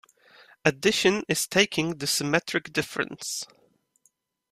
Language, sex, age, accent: English, male, 19-29, England English